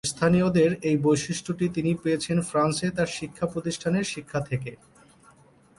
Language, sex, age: Bengali, male, 30-39